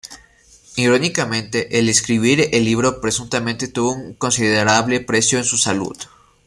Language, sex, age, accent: Spanish, male, 19-29, Andino-Pacífico: Colombia, Perú, Ecuador, oeste de Bolivia y Venezuela andina